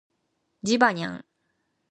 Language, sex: Japanese, female